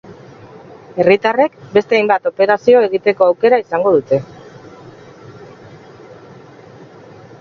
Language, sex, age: Basque, female, 40-49